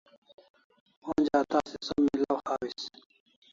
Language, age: Kalasha, 40-49